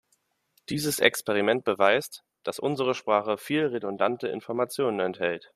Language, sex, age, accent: German, male, 19-29, Deutschland Deutsch